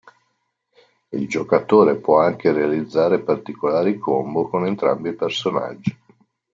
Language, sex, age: Italian, male, 50-59